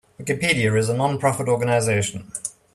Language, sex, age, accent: English, male, 40-49, Southern African (South Africa, Zimbabwe, Namibia)